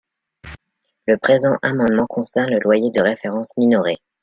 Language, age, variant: French, 19-29, Français de métropole